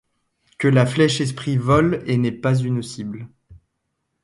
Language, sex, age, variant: French, male, 19-29, Français de métropole